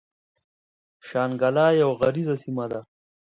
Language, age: Pashto, 30-39